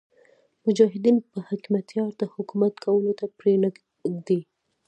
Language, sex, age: Pashto, female, 19-29